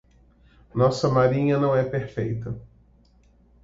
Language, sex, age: Portuguese, male, 40-49